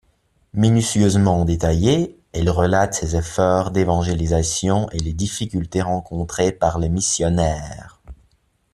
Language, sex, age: French, male, 30-39